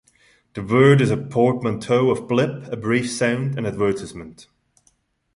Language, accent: English, England English